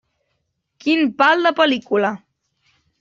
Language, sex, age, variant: Catalan, female, 19-29, Central